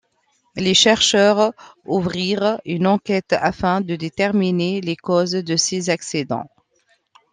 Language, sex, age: French, female, 40-49